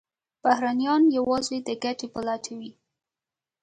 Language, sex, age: Pashto, female, 19-29